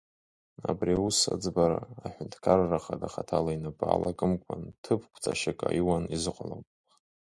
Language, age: Abkhazian, 19-29